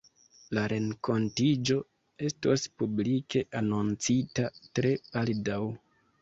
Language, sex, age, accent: Esperanto, male, 19-29, Internacia